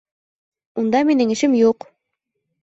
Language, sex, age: Bashkir, female, 19-29